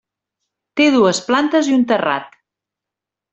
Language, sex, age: Catalan, female, 50-59